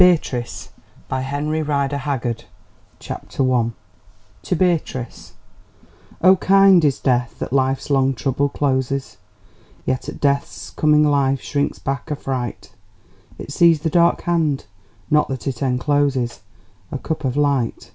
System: none